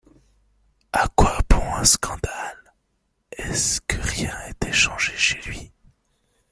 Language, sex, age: French, male, 19-29